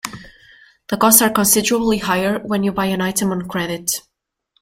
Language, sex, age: English, female, 19-29